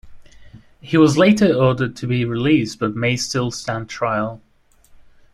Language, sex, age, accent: English, male, 19-29, England English